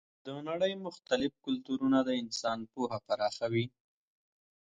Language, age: Pashto, 19-29